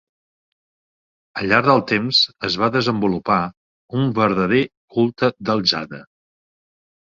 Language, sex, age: Catalan, male, 50-59